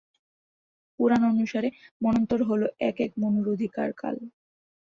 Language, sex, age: Bengali, female, 19-29